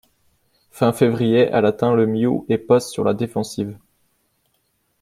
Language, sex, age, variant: French, male, 19-29, Français de métropole